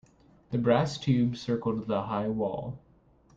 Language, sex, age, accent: English, male, 19-29, United States English